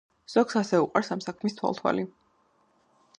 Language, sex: Georgian, female